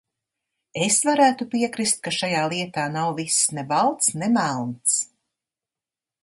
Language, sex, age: Latvian, female, 60-69